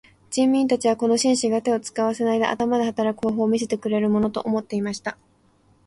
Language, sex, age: Japanese, female, under 19